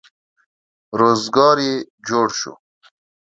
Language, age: Pashto, 19-29